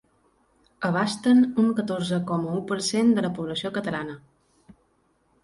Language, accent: Catalan, balear; central